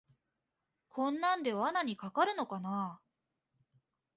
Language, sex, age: Japanese, female, 19-29